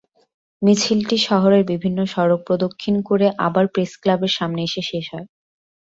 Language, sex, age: Bengali, female, 19-29